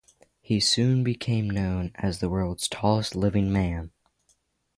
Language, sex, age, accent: English, male, under 19, United States English